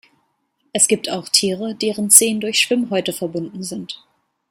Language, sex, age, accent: German, female, 30-39, Deutschland Deutsch